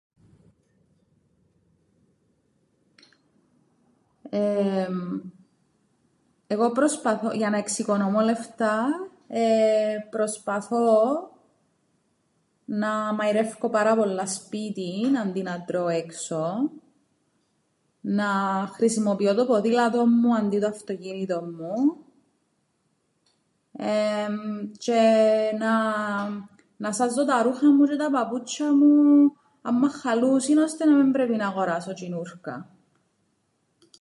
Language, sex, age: Greek, female, 30-39